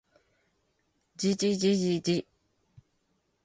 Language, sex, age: Japanese, female, 30-39